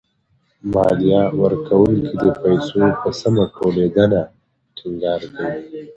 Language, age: Pashto, 19-29